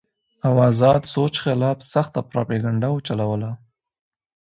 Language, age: Pashto, 19-29